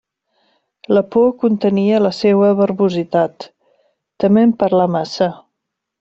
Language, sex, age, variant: Catalan, female, 50-59, Central